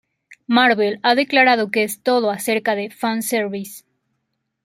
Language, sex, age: Spanish, female, 19-29